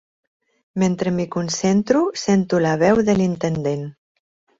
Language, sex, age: Catalan, female, 40-49